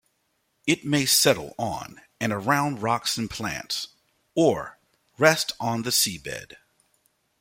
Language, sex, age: English, male, 50-59